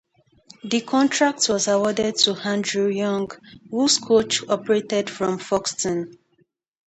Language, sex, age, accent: English, female, 19-29, England English